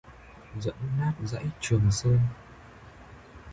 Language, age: Vietnamese, 19-29